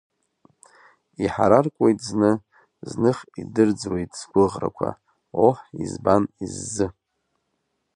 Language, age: Abkhazian, 30-39